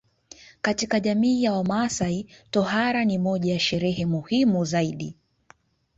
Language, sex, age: Swahili, female, 19-29